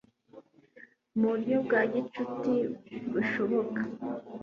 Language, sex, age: Kinyarwanda, female, 19-29